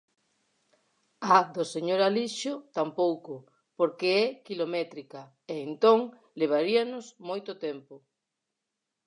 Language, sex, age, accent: Galician, female, 40-49, Normativo (estándar)